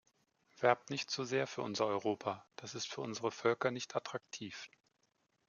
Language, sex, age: German, male, 40-49